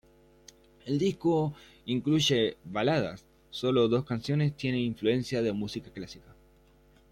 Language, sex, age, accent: Spanish, male, under 19, Rioplatense: Argentina, Uruguay, este de Bolivia, Paraguay